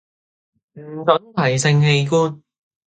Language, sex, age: Cantonese, male, under 19